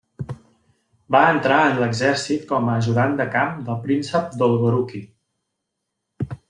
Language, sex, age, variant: Catalan, male, 30-39, Central